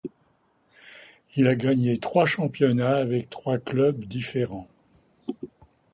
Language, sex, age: French, male, 80-89